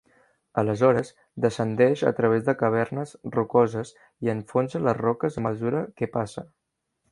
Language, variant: Catalan, Central